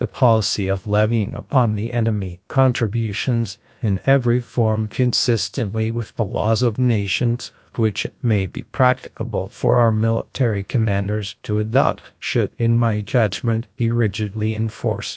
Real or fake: fake